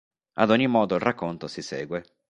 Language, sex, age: Italian, male, 40-49